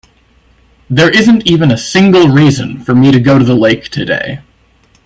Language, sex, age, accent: English, male, 19-29, United States English